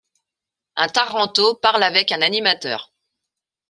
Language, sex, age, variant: French, female, 40-49, Français de métropole